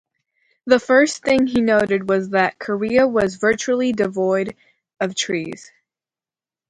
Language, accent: English, United States English